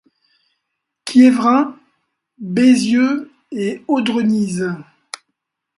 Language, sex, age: French, male, 60-69